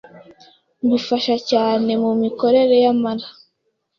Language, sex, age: Kinyarwanda, female, 19-29